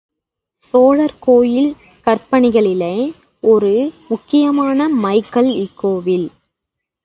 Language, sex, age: Tamil, female, 19-29